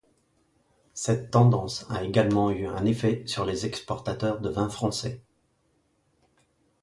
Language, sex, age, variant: French, male, 40-49, Français de métropole